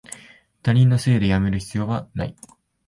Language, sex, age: Japanese, male, 19-29